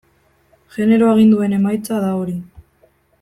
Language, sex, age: Basque, female, 19-29